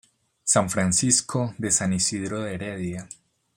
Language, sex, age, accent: Spanish, male, 19-29, Caribe: Cuba, Venezuela, Puerto Rico, República Dominicana, Panamá, Colombia caribeña, México caribeño, Costa del golfo de México